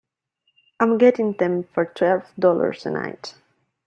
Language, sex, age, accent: English, female, 30-39, Canadian English